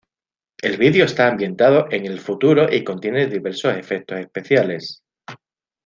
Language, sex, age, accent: Spanish, male, 40-49, España: Sur peninsular (Andalucia, Extremadura, Murcia)